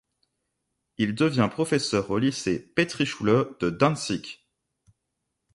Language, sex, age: French, male, 30-39